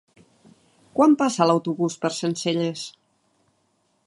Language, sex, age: Catalan, female, 50-59